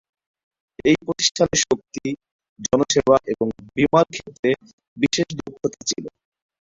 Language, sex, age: Bengali, male, 30-39